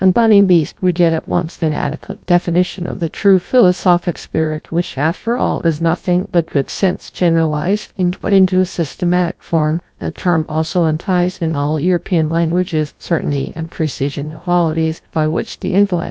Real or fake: fake